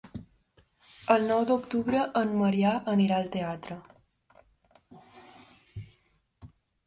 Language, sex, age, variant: Catalan, female, under 19, Balear